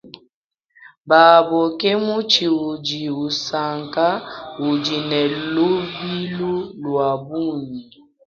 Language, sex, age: Luba-Lulua, female, 19-29